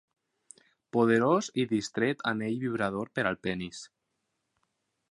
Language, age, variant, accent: Catalan, 19-29, Valencià central, valencià